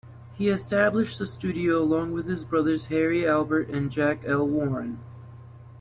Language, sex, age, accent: English, female, 19-29, United States English